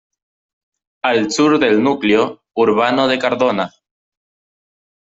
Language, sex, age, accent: Spanish, male, 19-29, Andino-Pacífico: Colombia, Perú, Ecuador, oeste de Bolivia y Venezuela andina